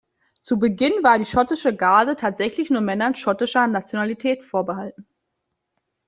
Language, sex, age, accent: German, female, 19-29, Deutschland Deutsch